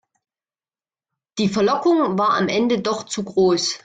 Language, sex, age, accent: German, female, 40-49, Deutschland Deutsch